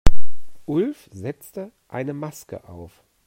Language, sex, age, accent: German, male, 40-49, Deutschland Deutsch